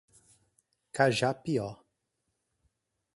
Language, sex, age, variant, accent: Portuguese, male, 19-29, Portuguese (Brasil), Paulista